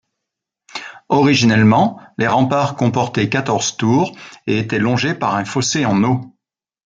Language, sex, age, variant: French, male, 50-59, Français de métropole